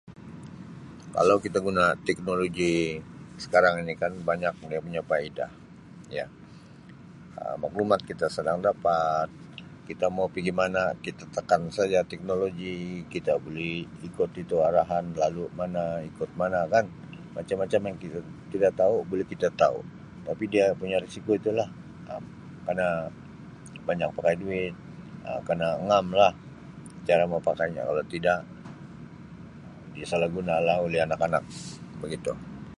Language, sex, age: Sabah Malay, male, 50-59